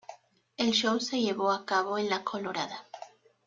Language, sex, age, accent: Spanish, female, 19-29, México